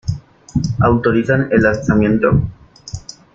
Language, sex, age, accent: Spanish, male, 19-29, México